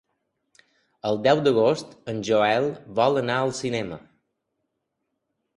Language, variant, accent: Catalan, Balear, mallorquí